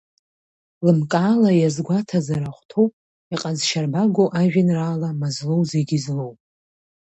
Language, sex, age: Abkhazian, female, 30-39